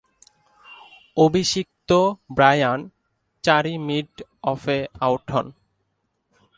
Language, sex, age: Bengali, male, 19-29